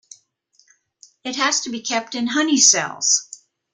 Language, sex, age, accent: English, female, 70-79, United States English